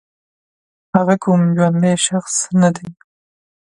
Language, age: Pashto, 19-29